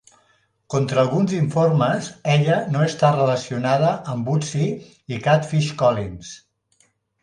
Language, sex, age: Catalan, male, 60-69